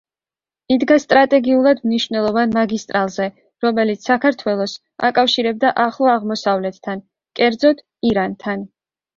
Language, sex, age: Georgian, female, 19-29